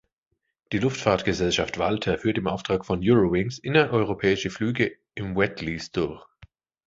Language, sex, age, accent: German, male, 30-39, Deutschland Deutsch